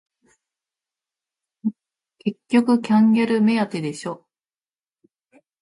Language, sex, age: Japanese, female, 30-39